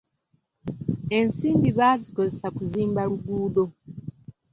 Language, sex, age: Ganda, female, 50-59